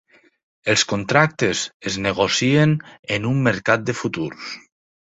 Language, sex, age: Catalan, male, 40-49